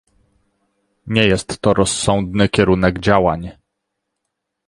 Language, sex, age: Polish, male, 30-39